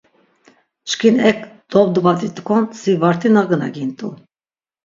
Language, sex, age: Laz, female, 60-69